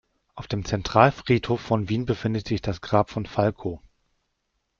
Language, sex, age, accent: German, male, 40-49, Deutschland Deutsch